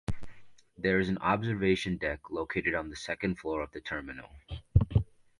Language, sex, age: English, male, under 19